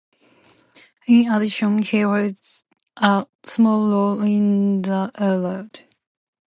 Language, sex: English, female